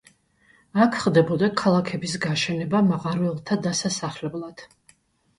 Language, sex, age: Georgian, female, 50-59